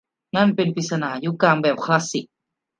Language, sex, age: Thai, male, under 19